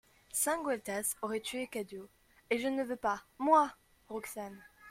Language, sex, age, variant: French, female, under 19, Français de métropole